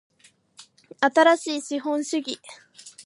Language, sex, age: Japanese, female, 19-29